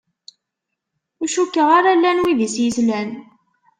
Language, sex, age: Kabyle, female, 19-29